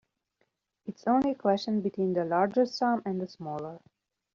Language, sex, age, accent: English, female, 30-39, United States English